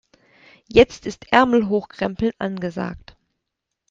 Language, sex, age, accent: German, female, 30-39, Deutschland Deutsch